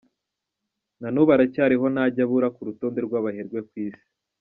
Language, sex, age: Kinyarwanda, male, 19-29